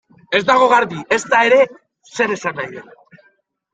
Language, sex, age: Basque, male, 19-29